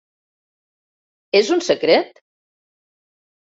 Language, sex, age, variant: Catalan, female, 60-69, Septentrional